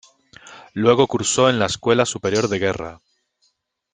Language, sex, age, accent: Spanish, male, 30-39, España: Sur peninsular (Andalucia, Extremadura, Murcia)